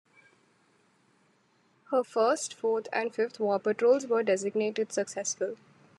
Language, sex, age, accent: English, female, 19-29, India and South Asia (India, Pakistan, Sri Lanka)